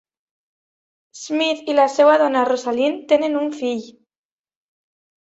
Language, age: Catalan, 50-59